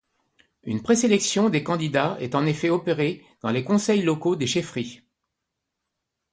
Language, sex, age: French, male, 60-69